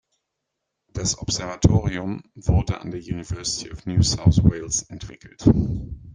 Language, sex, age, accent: German, male, 50-59, Deutschland Deutsch